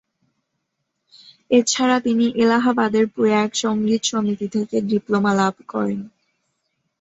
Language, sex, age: Bengali, female, under 19